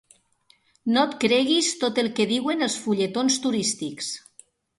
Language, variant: Catalan, Nord-Occidental